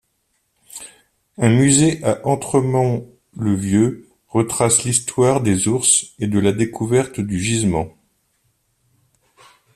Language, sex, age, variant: French, male, 50-59, Français de métropole